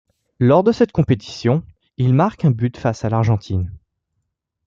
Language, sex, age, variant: French, male, 19-29, Français de métropole